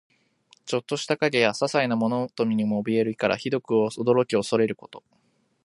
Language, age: Japanese, 19-29